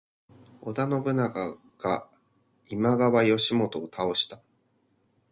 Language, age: Japanese, 30-39